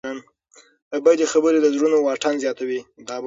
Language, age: Pashto, under 19